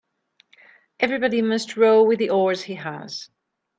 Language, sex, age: English, female, 40-49